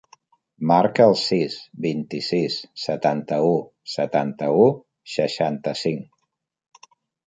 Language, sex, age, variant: Catalan, male, 40-49, Central